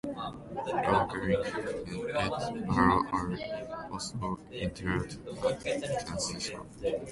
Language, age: English, 19-29